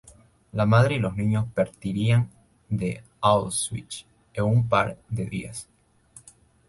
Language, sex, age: Spanish, male, 19-29